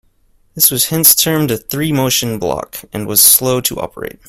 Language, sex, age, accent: English, male, 19-29, United States English